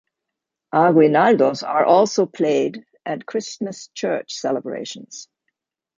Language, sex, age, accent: English, female, 70-79, United States English